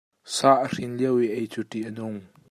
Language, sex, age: Hakha Chin, male, 30-39